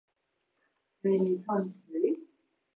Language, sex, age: Japanese, male, 19-29